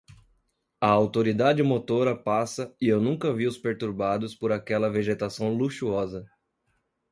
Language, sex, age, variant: Portuguese, male, 40-49, Portuguese (Brasil)